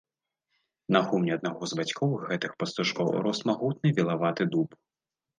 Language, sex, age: Belarusian, male, under 19